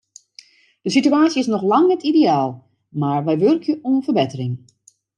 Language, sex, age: Western Frisian, female, 40-49